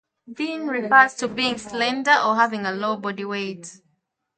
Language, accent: English, Southern African (South Africa, Zimbabwe, Namibia)